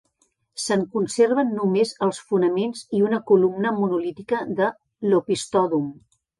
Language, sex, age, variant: Catalan, female, 50-59, Central